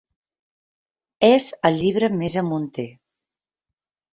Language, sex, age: Catalan, female, 40-49